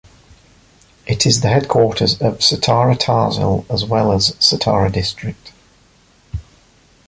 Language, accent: English, England English